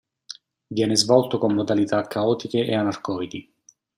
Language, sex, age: Italian, male, 40-49